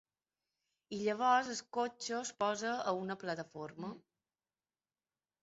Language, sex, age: Catalan, female, 30-39